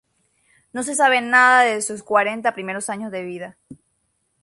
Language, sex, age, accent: Spanish, female, 19-29, América central; Caribe: Cuba, Venezuela, Puerto Rico, República Dominicana, Panamá, Colombia caribeña, México caribeño, Costa del golfo de México